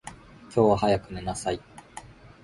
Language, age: Japanese, 19-29